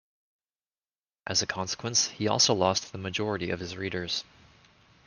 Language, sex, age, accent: English, male, 30-39, United States English